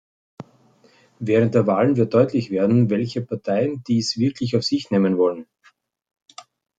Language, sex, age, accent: German, male, 40-49, Österreichisches Deutsch